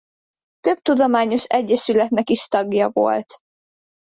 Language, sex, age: Hungarian, female, under 19